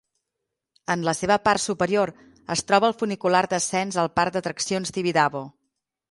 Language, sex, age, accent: Catalan, female, 19-29, nord-occidental; septentrional